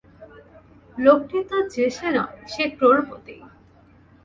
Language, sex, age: Bengali, female, 19-29